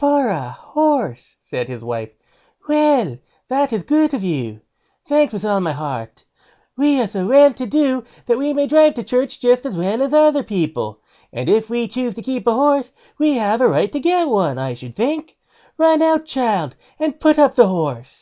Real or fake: real